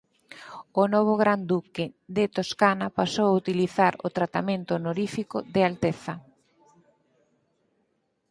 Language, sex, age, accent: Galician, female, 50-59, Normativo (estándar)